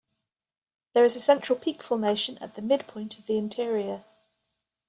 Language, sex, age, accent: English, female, 50-59, England English